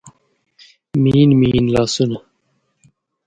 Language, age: Pashto, 30-39